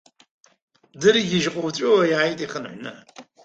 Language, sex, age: Abkhazian, male, 80-89